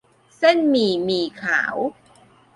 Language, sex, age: Thai, female, 40-49